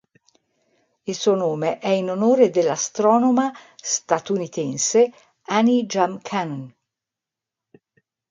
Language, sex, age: Italian, female, 60-69